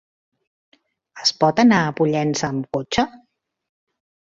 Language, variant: Catalan, Central